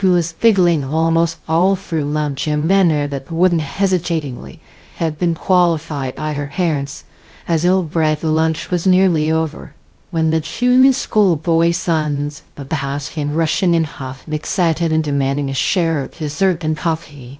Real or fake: fake